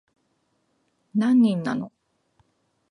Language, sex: Japanese, female